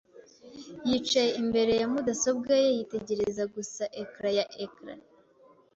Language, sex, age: Kinyarwanda, female, 19-29